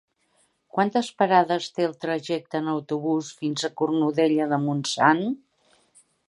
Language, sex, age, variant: Catalan, female, 60-69, Central